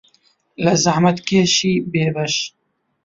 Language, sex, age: Central Kurdish, male, 19-29